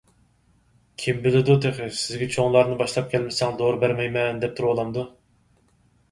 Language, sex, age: Uyghur, male, 30-39